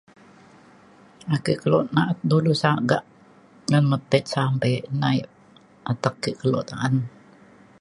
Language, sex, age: Mainstream Kenyah, female, 70-79